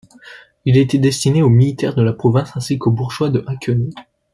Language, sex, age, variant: French, male, 19-29, Français de métropole